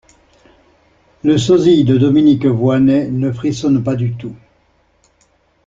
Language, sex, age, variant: French, male, 60-69, Français de métropole